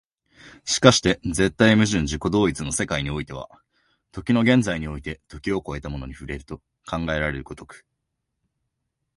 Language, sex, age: Japanese, male, 19-29